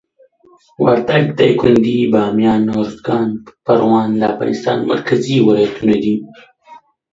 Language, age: Pashto, 19-29